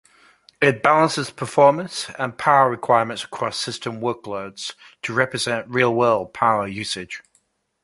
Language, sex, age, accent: English, male, 50-59, England English